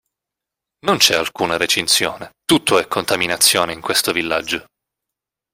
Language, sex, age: Italian, male, 19-29